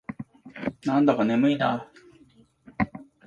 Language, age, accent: Japanese, 50-59, 標準語